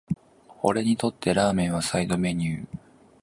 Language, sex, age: Japanese, male, 19-29